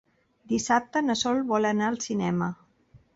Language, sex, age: Catalan, female, 50-59